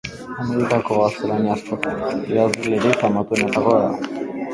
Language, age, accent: Basque, under 19, Mendebalekoa (Araba, Bizkaia, Gipuzkoako mendebaleko herri batzuk)